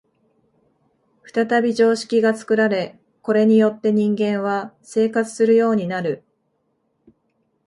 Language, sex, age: Japanese, female, 30-39